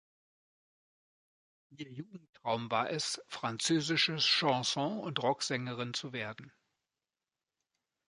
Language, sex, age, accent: German, male, 50-59, Deutschland Deutsch